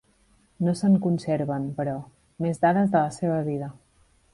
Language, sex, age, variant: Catalan, female, 30-39, Central